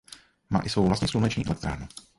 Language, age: Czech, 30-39